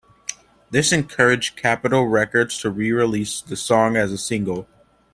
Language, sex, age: English, male, under 19